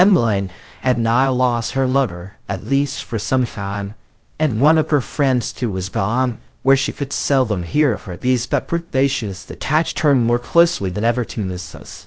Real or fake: fake